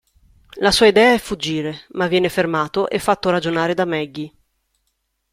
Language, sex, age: Italian, female, 30-39